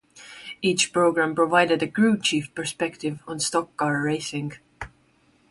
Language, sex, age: English, female, 19-29